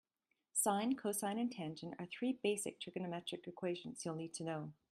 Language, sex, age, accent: English, female, 40-49, Canadian English